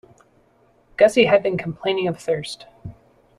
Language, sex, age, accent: English, female, 30-39, United States English